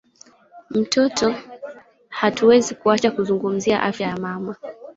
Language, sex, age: Swahili, female, 19-29